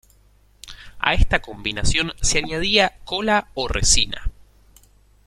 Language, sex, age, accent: Spanish, male, 19-29, Rioplatense: Argentina, Uruguay, este de Bolivia, Paraguay